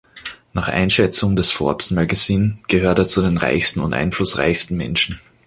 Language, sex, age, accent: German, male, 19-29, Österreichisches Deutsch